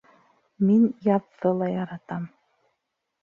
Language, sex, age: Bashkir, female, 40-49